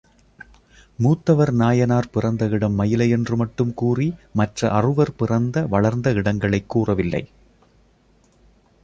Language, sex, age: Tamil, male, 30-39